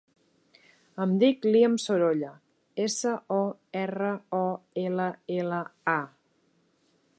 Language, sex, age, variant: Catalan, female, 30-39, Central